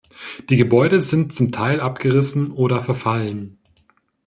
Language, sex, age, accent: German, male, 19-29, Deutschland Deutsch